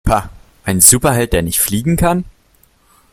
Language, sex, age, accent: German, male, 19-29, Deutschland Deutsch